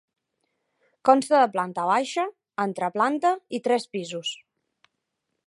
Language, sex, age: Catalan, female, 30-39